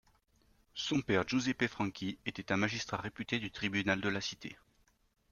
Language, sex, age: French, male, 30-39